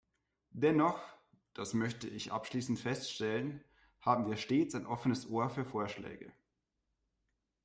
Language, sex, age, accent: German, male, 30-39, Deutschland Deutsch